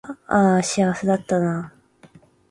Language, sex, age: Japanese, female, 19-29